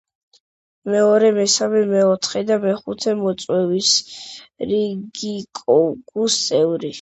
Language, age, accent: Georgian, under 19, ჩვეულებრივი